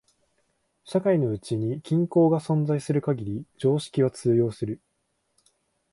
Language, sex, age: Japanese, male, 19-29